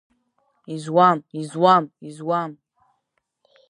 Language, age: Abkhazian, 30-39